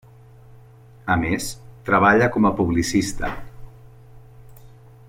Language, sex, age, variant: Catalan, male, 40-49, Central